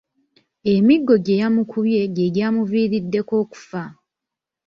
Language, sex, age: Ganda, female, 19-29